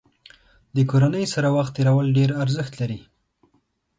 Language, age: Pashto, 19-29